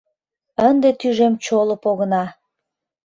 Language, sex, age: Mari, female, 40-49